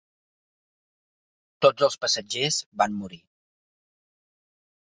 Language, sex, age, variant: Catalan, male, 40-49, Central